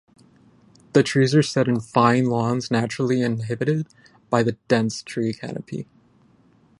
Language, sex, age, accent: English, male, 19-29, United States English